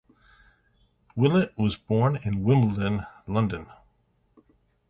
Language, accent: English, United States English